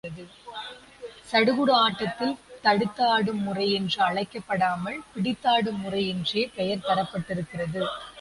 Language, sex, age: Tamil, female, 19-29